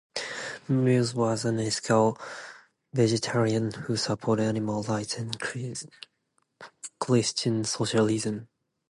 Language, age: English, 19-29